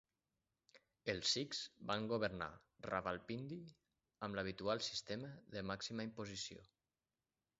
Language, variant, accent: Catalan, Nord-Occidental, nord-occidental